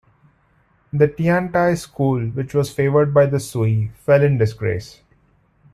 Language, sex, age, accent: English, male, 30-39, India and South Asia (India, Pakistan, Sri Lanka)